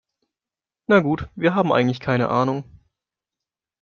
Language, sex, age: German, male, under 19